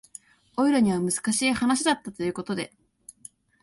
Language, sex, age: Japanese, female, under 19